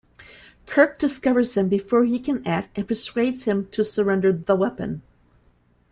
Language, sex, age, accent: English, female, 50-59, United States English